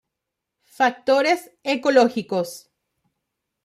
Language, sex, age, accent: Spanish, female, 30-39, Rioplatense: Argentina, Uruguay, este de Bolivia, Paraguay